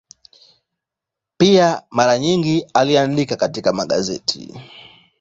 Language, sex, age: Swahili, male, 19-29